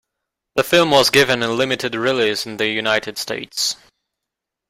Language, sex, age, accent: English, male, 19-29, United States English